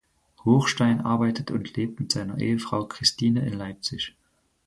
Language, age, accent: German, 19-29, Deutschland Deutsch